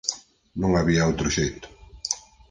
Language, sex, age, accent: Galician, male, 40-49, Oriental (común en zona oriental)